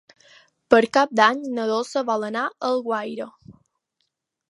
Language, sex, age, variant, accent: Catalan, female, 19-29, Balear, balear